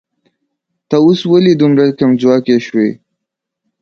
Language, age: Pashto, 19-29